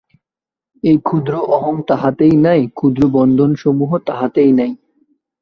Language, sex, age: Bengali, male, 19-29